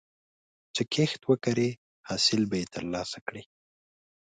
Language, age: Pashto, 19-29